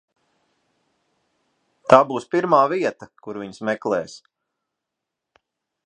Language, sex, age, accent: Latvian, male, 40-49, Rigas